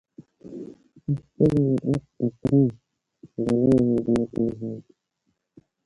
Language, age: Indus Kohistani, 19-29